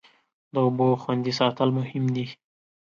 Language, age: Pashto, 19-29